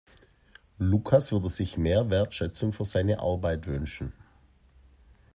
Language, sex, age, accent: German, male, 50-59, Deutschland Deutsch